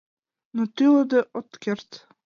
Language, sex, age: Mari, female, 19-29